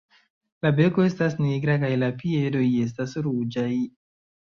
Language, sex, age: Esperanto, male, 19-29